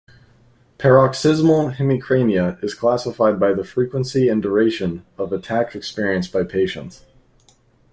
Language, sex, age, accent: English, male, 19-29, United States English